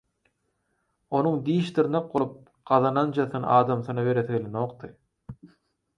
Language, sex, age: Turkmen, male, 30-39